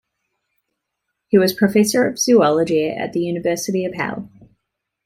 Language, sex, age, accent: English, female, 19-29, New Zealand English